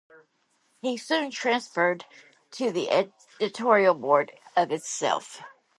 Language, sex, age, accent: English, female, 40-49, United States English